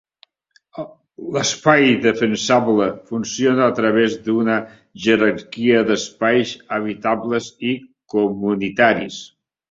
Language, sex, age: Catalan, male, 70-79